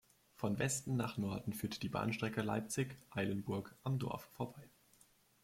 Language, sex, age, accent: German, male, 19-29, Deutschland Deutsch